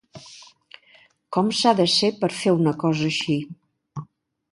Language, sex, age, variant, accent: Catalan, female, 60-69, Balear, balear; central